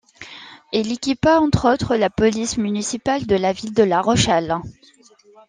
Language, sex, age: French, female, 19-29